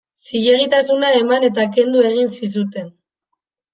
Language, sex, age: Basque, female, 19-29